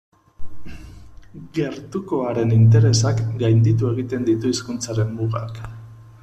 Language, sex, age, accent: Basque, male, 50-59, Erdialdekoa edo Nafarra (Gipuzkoa, Nafarroa)